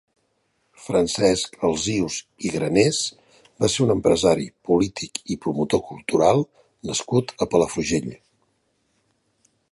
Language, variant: Catalan, Central